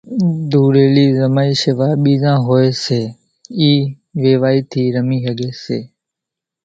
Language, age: Kachi Koli, 19-29